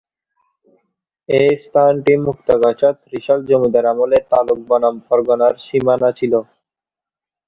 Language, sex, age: Bengali, male, 19-29